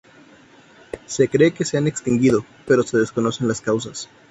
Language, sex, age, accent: Spanish, male, 30-39, México